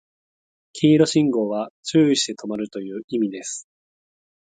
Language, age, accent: Japanese, 19-29, 関西弁